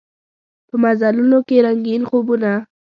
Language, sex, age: Pashto, female, 19-29